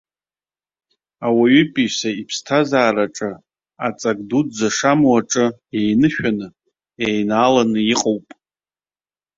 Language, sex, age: Abkhazian, male, 30-39